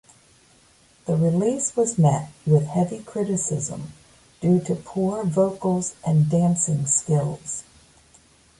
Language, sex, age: English, female, 60-69